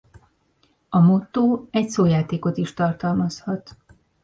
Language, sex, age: Hungarian, female, 40-49